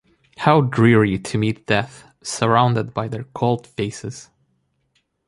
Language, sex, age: English, male, 19-29